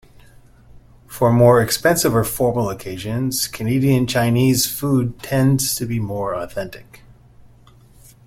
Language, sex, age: English, male, 40-49